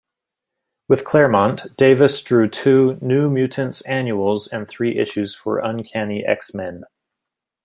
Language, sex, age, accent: English, male, 30-39, United States English